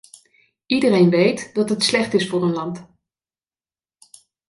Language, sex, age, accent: Dutch, female, 40-49, Nederlands Nederlands